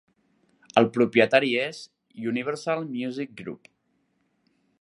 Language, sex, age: Catalan, male, 19-29